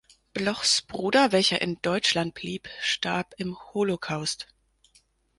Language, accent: German, Deutschland Deutsch